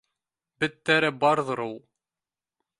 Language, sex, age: Bashkir, male, 19-29